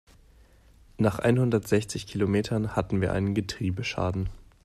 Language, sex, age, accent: German, male, 19-29, Deutschland Deutsch